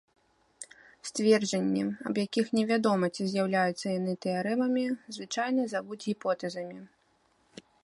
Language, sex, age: Belarusian, female, 19-29